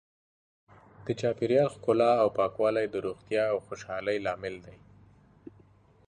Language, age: Pashto, 30-39